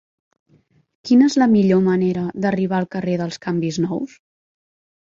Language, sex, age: Catalan, female, 19-29